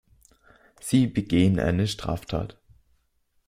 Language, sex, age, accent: German, male, under 19, Österreichisches Deutsch